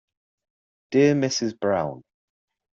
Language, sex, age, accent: English, male, 30-39, England English